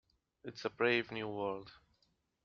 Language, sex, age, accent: English, male, 19-29, United States English